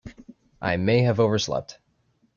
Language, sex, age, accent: English, male, 19-29, United States English